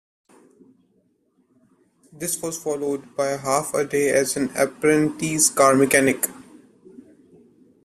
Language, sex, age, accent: English, male, 19-29, India and South Asia (India, Pakistan, Sri Lanka)